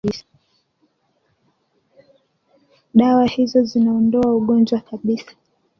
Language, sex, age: Swahili, female, 19-29